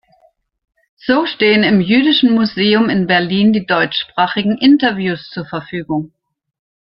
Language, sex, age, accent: German, female, 60-69, Deutschland Deutsch